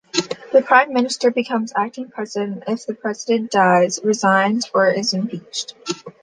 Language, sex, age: English, female, under 19